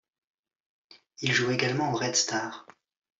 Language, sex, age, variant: French, male, 30-39, Français de métropole